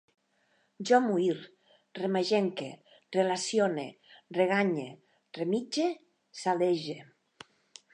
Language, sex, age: Catalan, female, 50-59